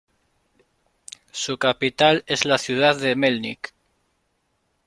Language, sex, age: Spanish, male, 30-39